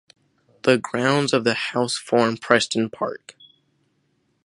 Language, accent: English, United States English